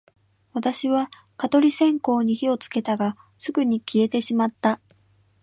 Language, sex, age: Japanese, female, 19-29